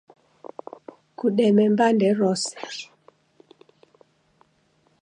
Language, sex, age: Taita, female, 60-69